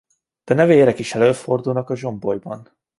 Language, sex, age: Hungarian, male, 19-29